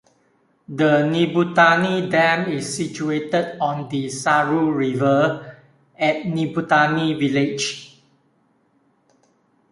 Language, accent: English, Singaporean English